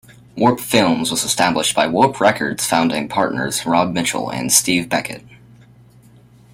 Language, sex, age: English, male, under 19